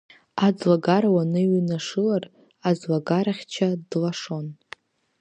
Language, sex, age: Abkhazian, female, under 19